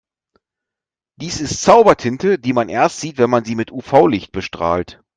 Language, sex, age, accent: German, male, 40-49, Deutschland Deutsch